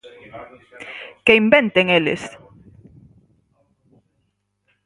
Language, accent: Galician, Normativo (estándar)